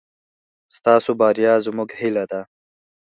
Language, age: Pashto, 19-29